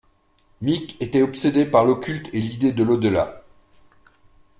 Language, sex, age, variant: French, male, 40-49, Français de métropole